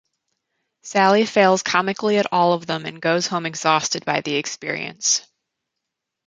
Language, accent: English, United States English